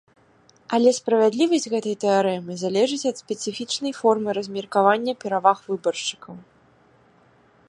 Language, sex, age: Belarusian, female, 30-39